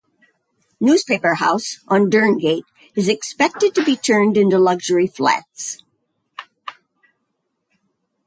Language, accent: English, United States English